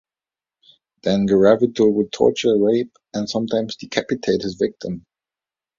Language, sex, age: English, male, 30-39